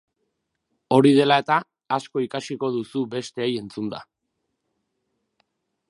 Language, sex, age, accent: Basque, male, 19-29, Erdialdekoa edo Nafarra (Gipuzkoa, Nafarroa)